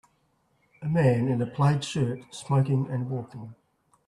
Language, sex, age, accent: English, male, 60-69, Australian English